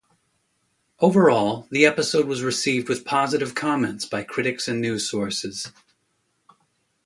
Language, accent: English, United States English